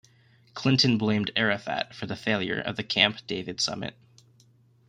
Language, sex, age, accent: English, male, 19-29, United States English